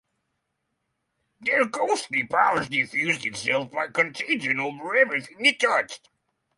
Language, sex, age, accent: English, male, 30-39, United States English